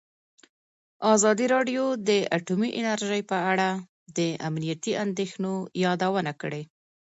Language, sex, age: Pashto, female, 30-39